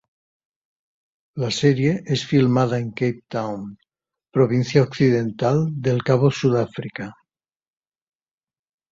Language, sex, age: Spanish, male, 60-69